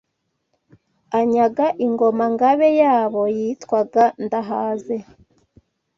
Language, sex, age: Kinyarwanda, female, 19-29